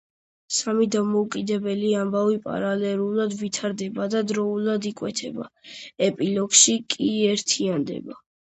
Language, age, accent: Georgian, under 19, ჩვეულებრივი